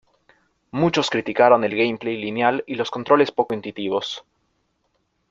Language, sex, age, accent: Spanish, male, 19-29, México